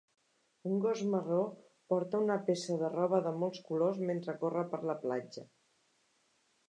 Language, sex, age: Catalan, female, 60-69